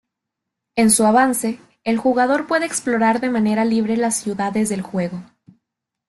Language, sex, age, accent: Spanish, female, under 19, México